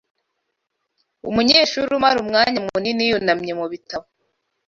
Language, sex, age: Kinyarwanda, female, 19-29